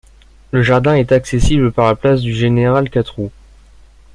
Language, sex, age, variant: French, male, under 19, Français de métropole